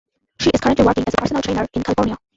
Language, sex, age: English, female, 19-29